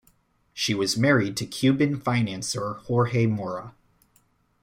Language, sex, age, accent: English, male, 30-39, United States English